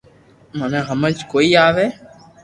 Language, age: Loarki, under 19